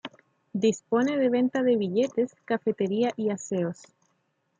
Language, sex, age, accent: Spanish, female, 30-39, Chileno: Chile, Cuyo